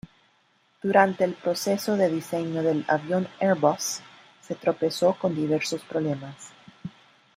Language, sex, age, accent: Spanish, female, 30-39, América central